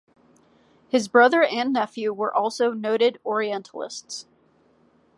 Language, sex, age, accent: English, female, 19-29, United States English